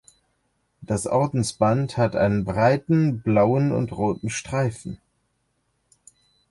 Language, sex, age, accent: German, male, 19-29, Deutschland Deutsch